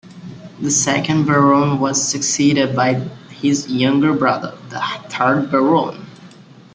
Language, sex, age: English, male, 19-29